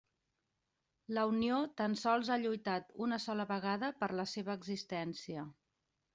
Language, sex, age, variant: Catalan, female, 40-49, Central